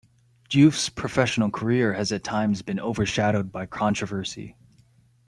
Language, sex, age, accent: English, male, 19-29, United States English